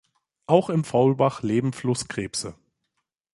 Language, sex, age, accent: German, male, 19-29, Deutschland Deutsch